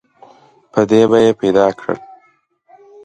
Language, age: Pashto, 19-29